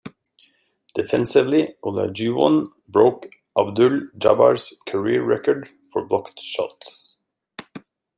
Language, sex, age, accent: English, male, 40-49, United States English